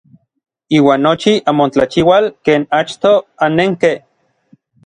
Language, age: Orizaba Nahuatl, 30-39